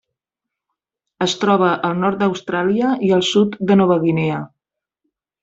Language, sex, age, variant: Catalan, female, 40-49, Central